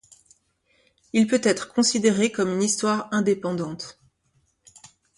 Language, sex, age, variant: French, female, 40-49, Français de métropole